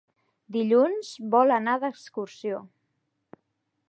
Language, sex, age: Catalan, female, 19-29